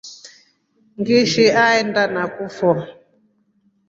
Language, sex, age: Rombo, female, 40-49